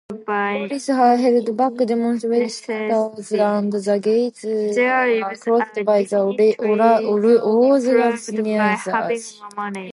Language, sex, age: English, female, under 19